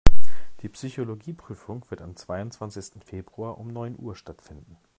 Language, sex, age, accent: German, male, 40-49, Deutschland Deutsch